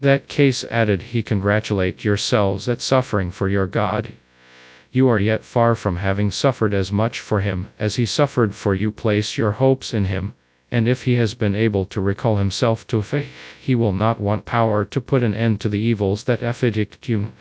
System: TTS, FastPitch